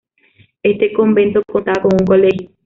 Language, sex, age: Spanish, female, 19-29